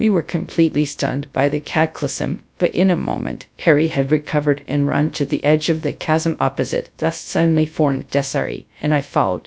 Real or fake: fake